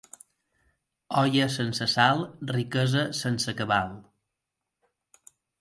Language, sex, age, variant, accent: Catalan, male, 19-29, Balear, mallorquí